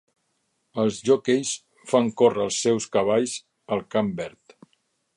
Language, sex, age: Catalan, male, 50-59